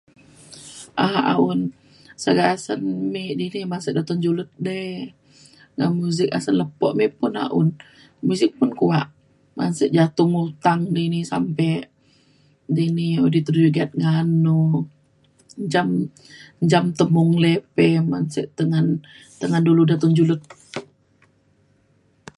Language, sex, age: Mainstream Kenyah, female, 30-39